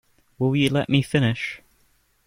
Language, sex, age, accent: English, male, under 19, England English